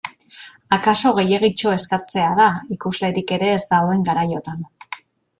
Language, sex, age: Basque, female, 30-39